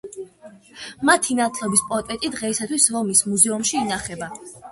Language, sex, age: Georgian, female, 90+